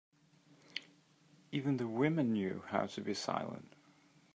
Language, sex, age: English, male, 30-39